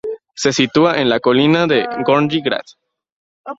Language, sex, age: Spanish, male, 19-29